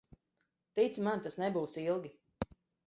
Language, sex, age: Latvian, female, 30-39